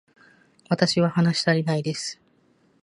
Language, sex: Japanese, female